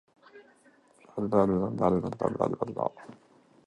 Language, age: English, 19-29